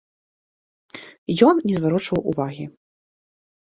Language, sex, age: Belarusian, female, 19-29